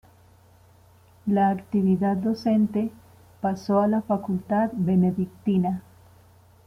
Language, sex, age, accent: Spanish, female, 40-49, Andino-Pacífico: Colombia, Perú, Ecuador, oeste de Bolivia y Venezuela andina